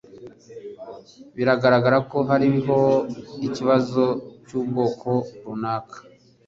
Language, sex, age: Kinyarwanda, male, 40-49